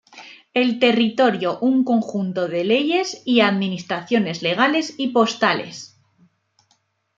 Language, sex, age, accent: Spanish, female, 19-29, España: Norte peninsular (Asturias, Castilla y León, Cantabria, País Vasco, Navarra, Aragón, La Rioja, Guadalajara, Cuenca)